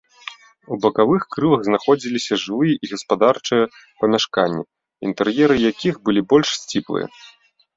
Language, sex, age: Belarusian, male, 19-29